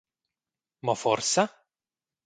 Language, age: Romansh, 30-39